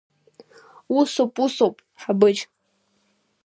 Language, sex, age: Abkhazian, female, under 19